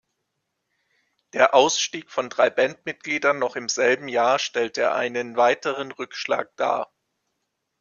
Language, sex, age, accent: German, male, 40-49, Deutschland Deutsch